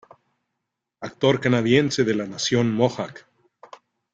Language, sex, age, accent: Spanish, male, 30-39, México